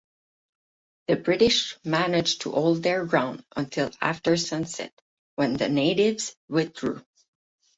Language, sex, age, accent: English, female, 30-39, United States English; Canadian English